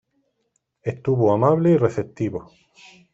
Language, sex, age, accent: Spanish, male, 40-49, España: Sur peninsular (Andalucia, Extremadura, Murcia)